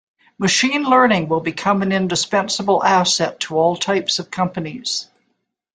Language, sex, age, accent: English, female, 60-69, Canadian English